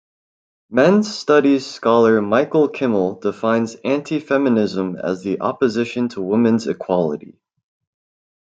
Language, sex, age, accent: English, male, 19-29, United States English